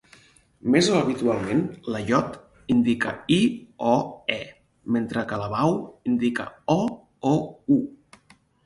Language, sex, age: Catalan, male, 40-49